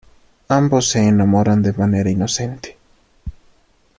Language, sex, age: Spanish, male, 19-29